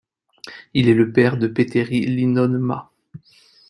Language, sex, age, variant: French, male, 30-39, Français de métropole